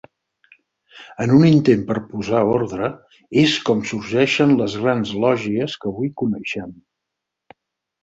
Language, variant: Catalan, Central